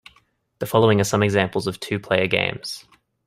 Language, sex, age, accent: English, male, 19-29, Australian English